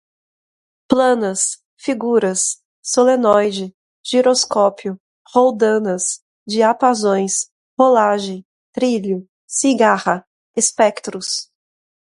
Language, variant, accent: Portuguese, Portuguese (Brasil), Paulista